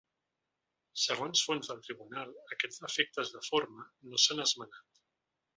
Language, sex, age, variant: Catalan, male, 40-49, Central